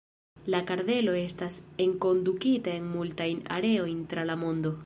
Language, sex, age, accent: Esperanto, female, under 19, Internacia